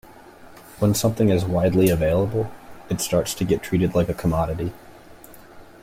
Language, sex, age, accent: English, male, 19-29, United States English